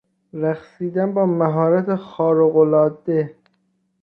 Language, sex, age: Persian, male, 19-29